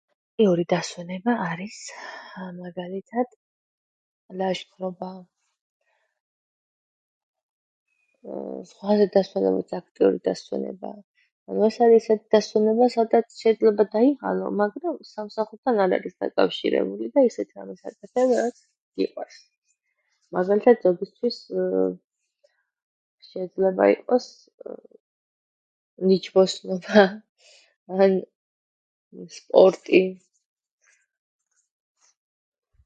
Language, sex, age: Georgian, female, 30-39